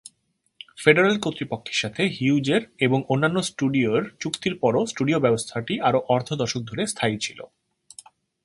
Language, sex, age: Bengali, male, 30-39